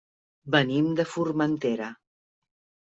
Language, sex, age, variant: Catalan, female, 40-49, Central